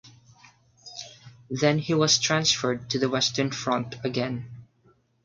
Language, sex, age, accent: English, male, 19-29, United States English; Filipino